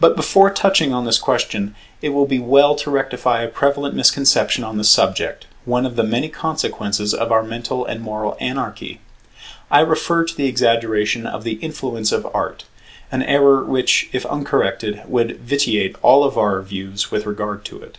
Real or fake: real